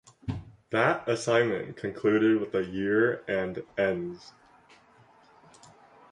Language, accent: English, Canadian English